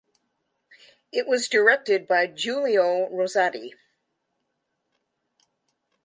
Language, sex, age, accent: English, female, 70-79, United States English